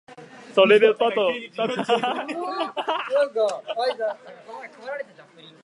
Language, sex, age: Japanese, male, 19-29